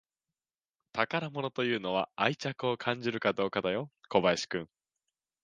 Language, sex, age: Japanese, male, 19-29